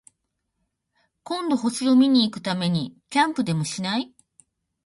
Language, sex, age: Japanese, female, 40-49